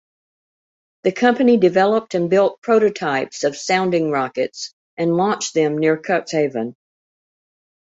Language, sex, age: English, female, 70-79